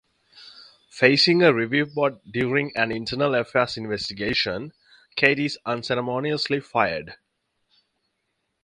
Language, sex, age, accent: English, male, 19-29, United States English